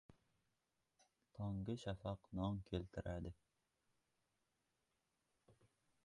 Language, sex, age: Uzbek, male, under 19